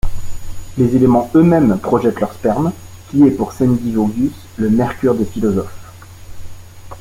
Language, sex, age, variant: French, male, 40-49, Français de métropole